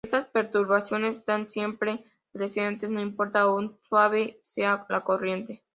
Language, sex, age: Spanish, female, 19-29